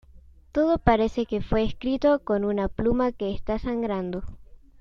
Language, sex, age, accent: Spanish, female, under 19, Rioplatense: Argentina, Uruguay, este de Bolivia, Paraguay